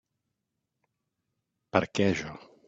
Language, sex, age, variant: Catalan, male, 50-59, Central